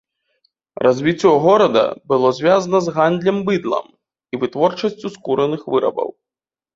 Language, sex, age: Belarusian, male, 30-39